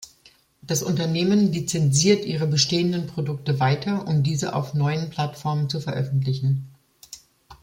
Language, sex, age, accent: German, female, 50-59, Deutschland Deutsch